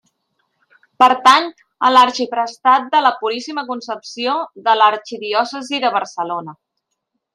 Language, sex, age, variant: Catalan, female, 30-39, Central